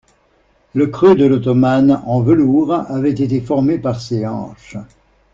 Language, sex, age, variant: French, male, 60-69, Français de métropole